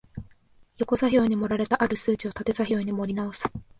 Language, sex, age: Japanese, female, 19-29